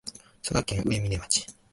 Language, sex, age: Japanese, male, 19-29